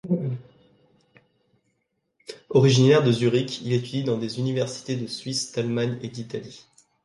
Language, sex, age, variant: French, male, 19-29, Français de métropole